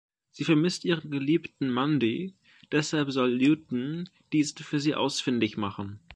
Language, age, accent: German, under 19, Deutschland Deutsch